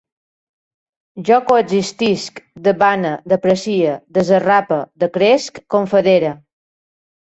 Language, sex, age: Catalan, female, 50-59